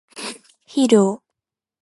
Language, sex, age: Japanese, female, 19-29